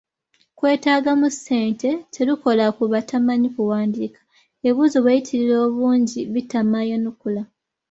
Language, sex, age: Ganda, female, 19-29